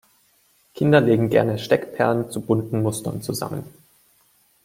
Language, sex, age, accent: German, male, 19-29, Deutschland Deutsch